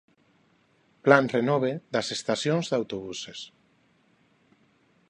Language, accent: Galician, Neofalante